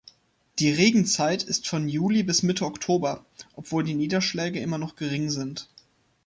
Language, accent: German, Deutschland Deutsch